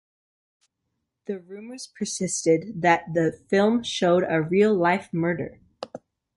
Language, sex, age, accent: English, male, under 19, United States English